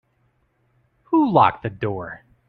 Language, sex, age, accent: English, male, 30-39, United States English